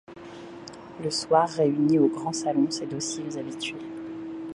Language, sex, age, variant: French, female, 30-39, Français de métropole